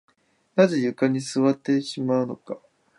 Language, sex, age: Japanese, male, 19-29